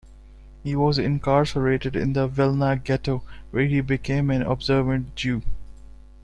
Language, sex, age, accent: English, male, 19-29, India and South Asia (India, Pakistan, Sri Lanka)